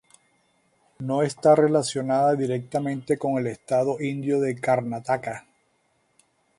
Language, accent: Spanish, Caribe: Cuba, Venezuela, Puerto Rico, República Dominicana, Panamá, Colombia caribeña, México caribeño, Costa del golfo de México